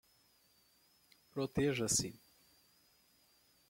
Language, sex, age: Portuguese, male, 30-39